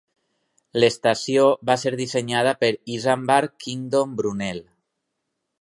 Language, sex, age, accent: Catalan, male, 30-39, valencià